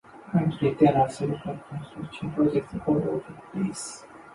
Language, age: English, 30-39